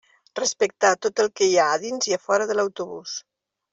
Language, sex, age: Catalan, female, 50-59